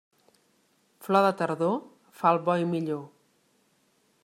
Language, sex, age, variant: Catalan, female, 40-49, Central